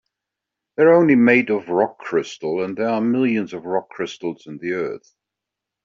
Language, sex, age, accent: English, male, 60-69, England English